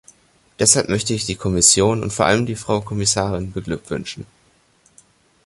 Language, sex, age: German, male, under 19